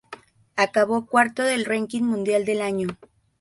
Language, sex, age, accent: Spanish, female, 19-29, México